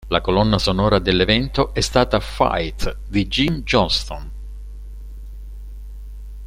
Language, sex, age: Italian, male, 60-69